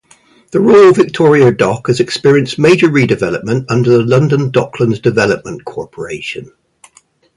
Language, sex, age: English, male, 50-59